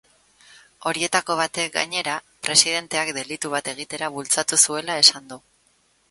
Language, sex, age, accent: Basque, female, 40-49, Erdialdekoa edo Nafarra (Gipuzkoa, Nafarroa)